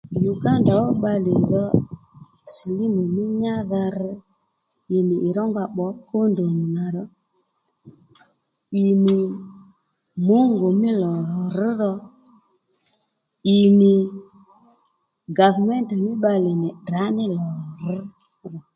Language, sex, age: Lendu, female, 30-39